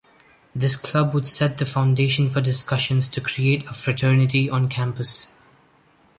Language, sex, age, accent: English, male, 19-29, India and South Asia (India, Pakistan, Sri Lanka)